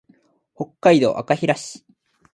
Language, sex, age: Japanese, male, 19-29